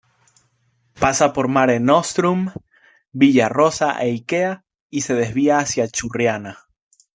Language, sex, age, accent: Spanish, male, 30-39, Caribe: Cuba, Venezuela, Puerto Rico, República Dominicana, Panamá, Colombia caribeña, México caribeño, Costa del golfo de México